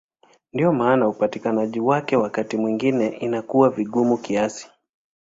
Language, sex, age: Swahili, male, 19-29